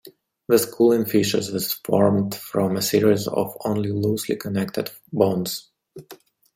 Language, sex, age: English, male, 30-39